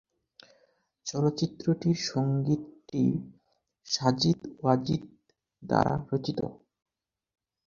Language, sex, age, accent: Bengali, male, 19-29, Native